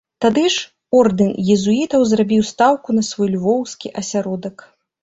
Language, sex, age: Belarusian, female, 30-39